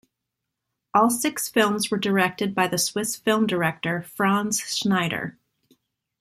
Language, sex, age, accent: English, female, 30-39, United States English